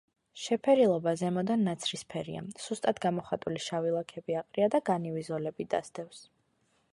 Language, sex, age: Georgian, female, 19-29